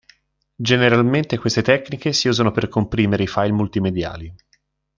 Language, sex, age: Italian, male, 19-29